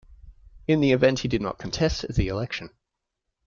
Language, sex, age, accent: English, male, 19-29, Australian English